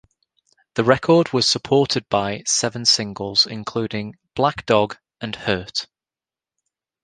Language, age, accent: English, 19-29, England English; yorkshire